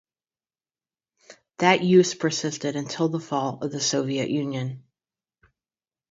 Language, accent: English, United States English